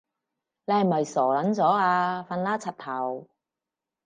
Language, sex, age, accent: Cantonese, female, 30-39, 广州音